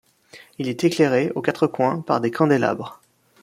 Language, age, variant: French, 19-29, Français de métropole